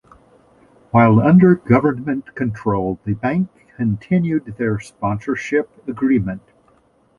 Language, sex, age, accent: English, male, 60-69, United States English